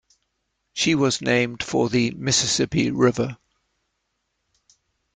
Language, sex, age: English, male, 70-79